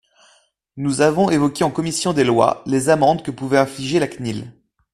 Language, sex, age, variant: French, male, 19-29, Français de métropole